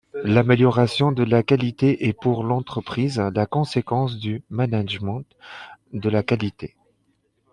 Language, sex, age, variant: French, male, 30-39, Français de métropole